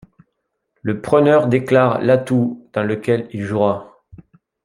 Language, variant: French, Français de métropole